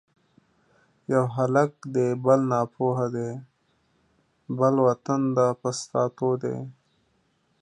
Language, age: Pashto, 30-39